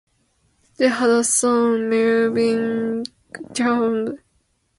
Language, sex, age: English, female, 19-29